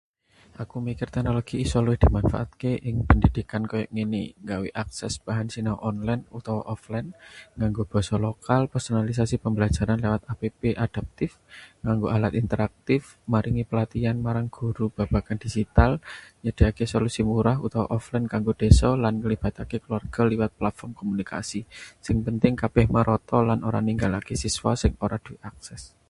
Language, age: Javanese, 30-39